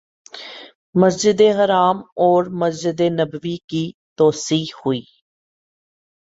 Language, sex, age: Urdu, male, 19-29